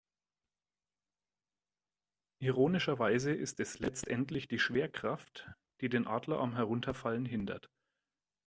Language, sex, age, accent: German, male, 30-39, Deutschland Deutsch